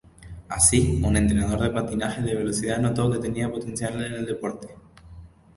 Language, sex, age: Spanish, male, 19-29